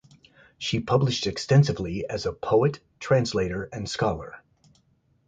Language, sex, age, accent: English, male, 50-59, United States English